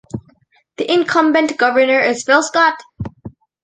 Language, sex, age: English, female, under 19